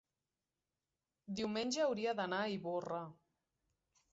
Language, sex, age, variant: Catalan, female, 40-49, Central